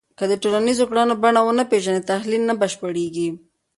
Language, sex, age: Pashto, female, 19-29